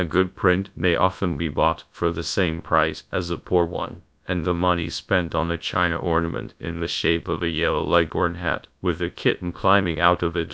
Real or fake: fake